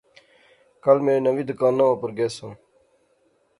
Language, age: Pahari-Potwari, 40-49